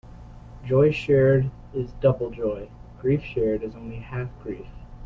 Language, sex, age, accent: English, male, 19-29, United States English